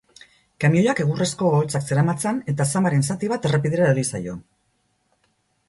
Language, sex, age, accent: Basque, female, 40-49, Erdialdekoa edo Nafarra (Gipuzkoa, Nafarroa)